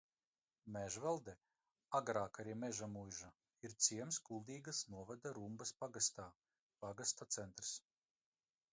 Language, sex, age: Latvian, male, 40-49